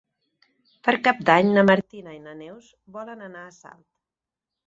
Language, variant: Catalan, Central